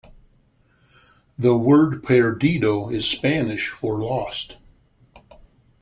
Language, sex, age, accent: English, male, 60-69, United States English